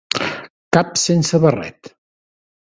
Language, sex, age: Catalan, male, 60-69